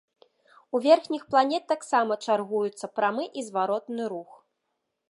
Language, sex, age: Belarusian, female, 30-39